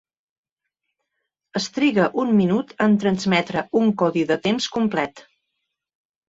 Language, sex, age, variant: Catalan, female, 40-49, Central